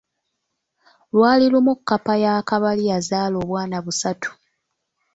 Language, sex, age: Ganda, female, 19-29